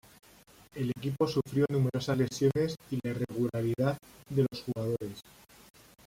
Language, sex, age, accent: Spanish, male, 40-49, España: Centro-Sur peninsular (Madrid, Toledo, Castilla-La Mancha)